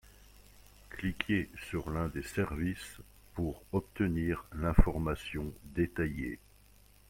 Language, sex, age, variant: French, male, 50-59, Français de métropole